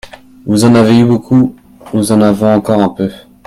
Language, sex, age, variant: French, male, 19-29, Français de métropole